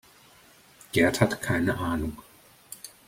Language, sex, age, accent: German, male, 40-49, Deutschland Deutsch